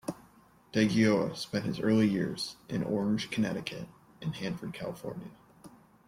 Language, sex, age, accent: English, male, 19-29, United States English